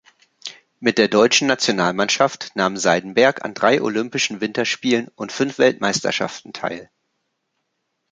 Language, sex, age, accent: German, male, 30-39, Deutschland Deutsch